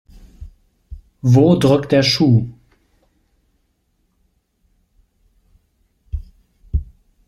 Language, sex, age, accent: German, male, 30-39, Deutschland Deutsch